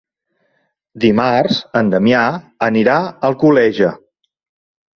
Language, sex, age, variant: Catalan, male, 40-49, Central